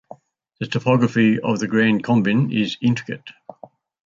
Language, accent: English, Australian English